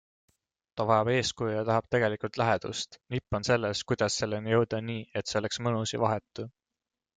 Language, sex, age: Estonian, male, 19-29